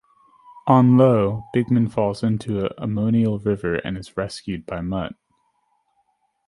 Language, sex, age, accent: English, male, 19-29, United States English